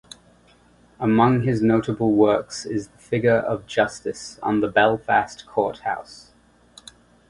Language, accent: English, England English